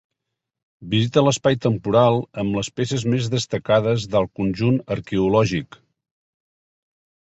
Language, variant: Catalan, Nord-Occidental